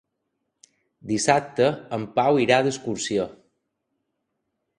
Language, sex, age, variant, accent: Catalan, male, 30-39, Balear, mallorquí